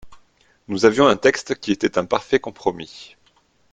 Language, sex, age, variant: French, male, 30-39, Français de métropole